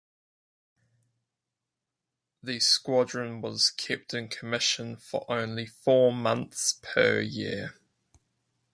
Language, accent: English, New Zealand English